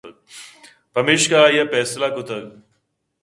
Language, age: Eastern Balochi, 30-39